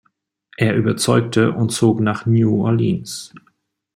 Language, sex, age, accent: German, male, 30-39, Deutschland Deutsch